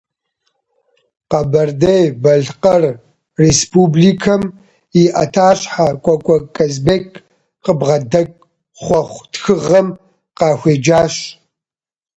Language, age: Kabardian, 40-49